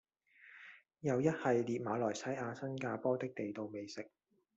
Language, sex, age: Cantonese, male, 40-49